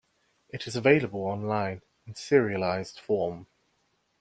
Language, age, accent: English, 19-29, England English